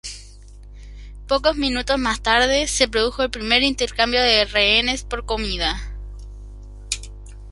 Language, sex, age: Spanish, male, under 19